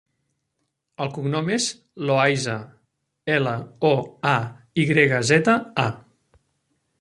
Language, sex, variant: Catalan, male, Central